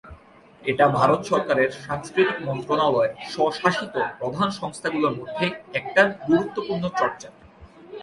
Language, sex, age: Bengali, male, 19-29